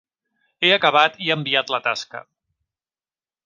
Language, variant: Catalan, Central